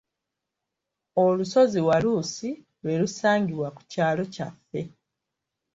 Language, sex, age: Ganda, female, 19-29